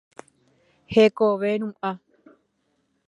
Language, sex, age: Guarani, female, 19-29